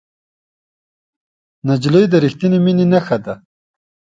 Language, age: Pashto, 19-29